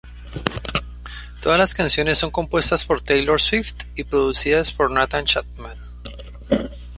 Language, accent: Spanish, Andino-Pacífico: Colombia, Perú, Ecuador, oeste de Bolivia y Venezuela andina